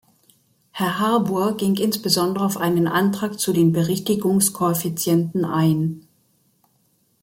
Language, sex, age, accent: German, female, 60-69, Deutschland Deutsch